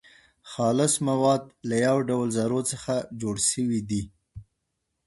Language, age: Pashto, 30-39